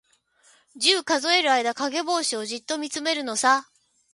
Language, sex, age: Japanese, female, 60-69